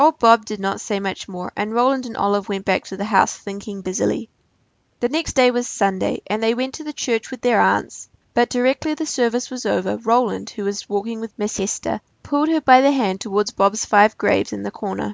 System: none